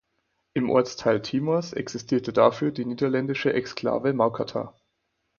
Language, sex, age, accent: German, male, 19-29, Deutschland Deutsch; Österreichisches Deutsch